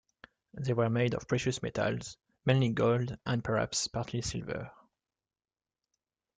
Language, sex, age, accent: English, male, 19-29, Irish English